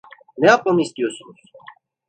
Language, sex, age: Turkish, male, 19-29